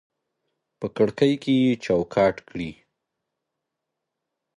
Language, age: Pashto, 30-39